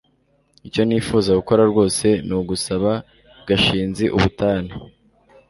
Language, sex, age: Kinyarwanda, male, 19-29